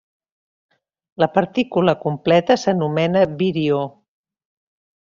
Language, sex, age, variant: Catalan, female, 60-69, Central